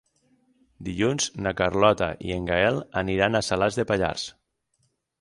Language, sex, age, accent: Catalan, female, 19-29, nord-occidental; septentrional